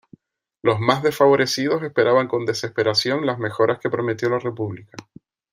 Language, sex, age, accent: Spanish, male, 30-39, España: Islas Canarias